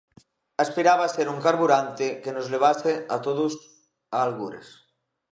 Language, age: Galician, 19-29